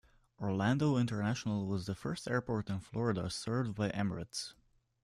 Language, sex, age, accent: English, male, 19-29, England English